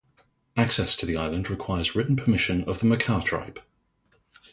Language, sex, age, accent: English, male, 30-39, England English